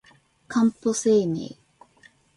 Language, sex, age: Japanese, female, 19-29